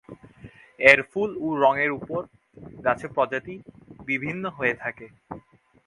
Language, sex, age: Bengali, male, 19-29